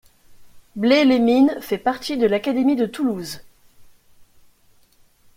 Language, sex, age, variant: French, female, 19-29, Français de métropole